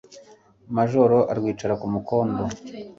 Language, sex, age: Kinyarwanda, male, 40-49